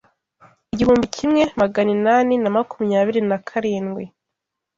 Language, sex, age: Kinyarwanda, female, 19-29